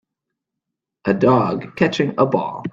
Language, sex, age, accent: English, male, 30-39, United States English